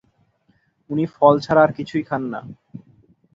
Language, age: Bengali, under 19